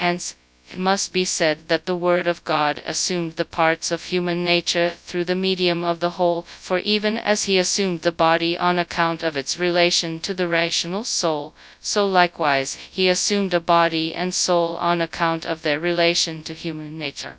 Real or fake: fake